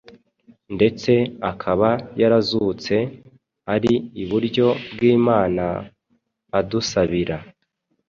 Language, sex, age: Kinyarwanda, male, 30-39